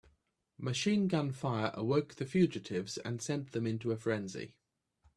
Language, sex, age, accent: English, male, 30-39, England English